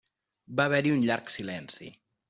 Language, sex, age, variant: Catalan, male, 19-29, Central